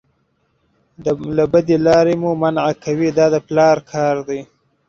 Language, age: Pashto, 19-29